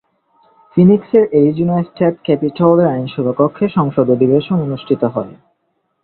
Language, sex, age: Bengali, male, 19-29